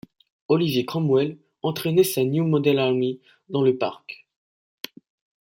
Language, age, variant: French, 19-29, Français de métropole